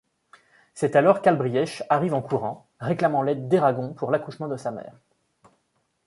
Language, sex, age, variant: French, male, 30-39, Français de métropole